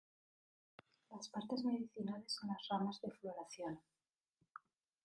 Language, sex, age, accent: Spanish, female, 30-39, España: Centro-Sur peninsular (Madrid, Toledo, Castilla-La Mancha)